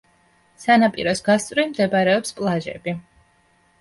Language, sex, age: Georgian, female, 30-39